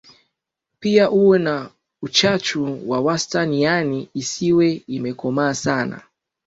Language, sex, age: Swahili, male, 19-29